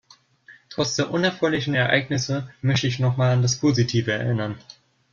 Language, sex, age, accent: German, male, under 19, Deutschland Deutsch